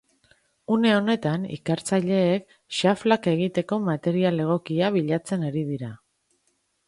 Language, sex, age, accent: Basque, female, 30-39, Erdialdekoa edo Nafarra (Gipuzkoa, Nafarroa)